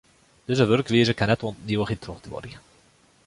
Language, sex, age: Western Frisian, male, 19-29